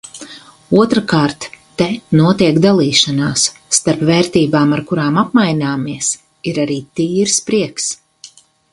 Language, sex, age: Latvian, female, 50-59